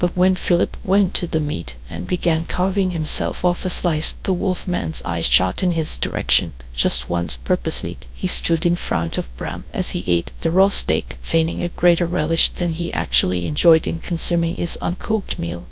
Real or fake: fake